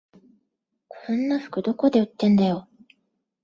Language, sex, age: Japanese, female, 19-29